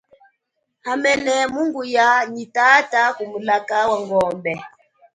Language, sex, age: Chokwe, female, 30-39